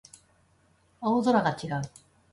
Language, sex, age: Japanese, female, 30-39